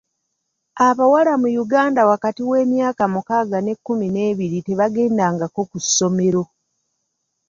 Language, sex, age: Ganda, female, 50-59